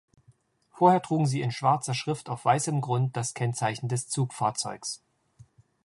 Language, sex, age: German, male, 40-49